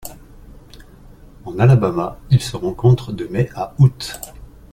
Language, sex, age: French, male, 50-59